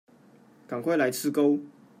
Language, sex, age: Chinese, male, 19-29